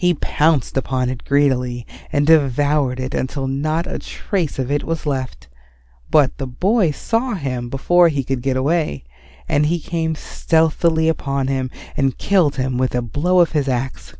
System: none